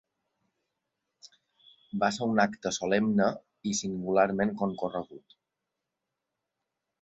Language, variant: Catalan, Balear